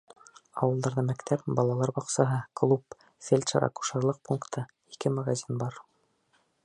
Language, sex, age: Bashkir, male, 30-39